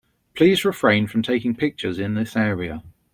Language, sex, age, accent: English, male, 30-39, England English